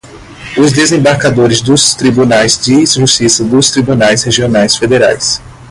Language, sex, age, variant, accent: Portuguese, male, 19-29, Portuguese (Brasil), Nordestino